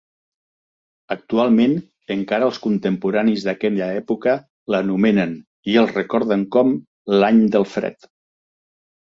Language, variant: Catalan, Central